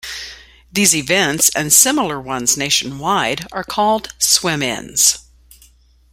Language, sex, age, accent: English, female, 50-59, United States English